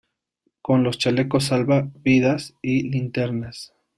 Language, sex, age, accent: Spanish, male, 19-29, México